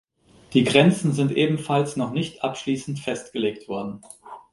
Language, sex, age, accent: German, male, 30-39, Deutschland Deutsch